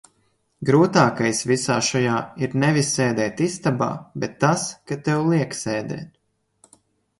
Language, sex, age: Latvian, male, 19-29